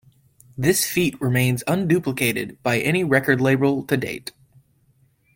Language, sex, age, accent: English, male, 19-29, United States English